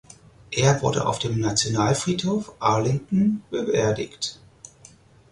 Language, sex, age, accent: German, male, 30-39, Deutschland Deutsch